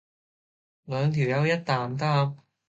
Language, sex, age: Cantonese, male, under 19